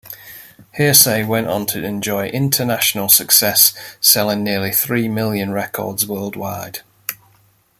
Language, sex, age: English, male, 40-49